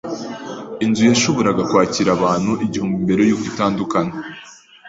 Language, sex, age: Kinyarwanda, female, 19-29